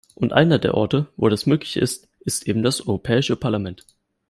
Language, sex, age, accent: German, male, 19-29, Deutschland Deutsch